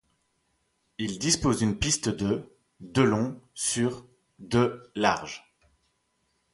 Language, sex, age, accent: French, male, 30-39, Français de Belgique